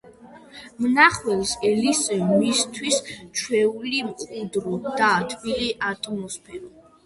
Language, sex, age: Georgian, female, under 19